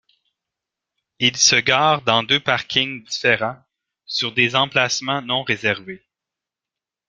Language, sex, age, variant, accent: French, male, 30-39, Français d'Amérique du Nord, Français du Canada